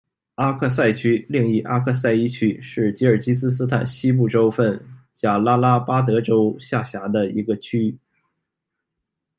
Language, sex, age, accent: Chinese, male, 19-29, 出生地：吉林省